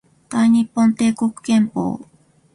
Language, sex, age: Japanese, female, 40-49